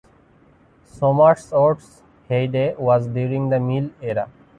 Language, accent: English, India and South Asia (India, Pakistan, Sri Lanka)